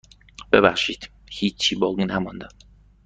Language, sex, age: Persian, male, 19-29